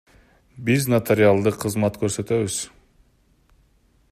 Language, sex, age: Kyrgyz, male, 19-29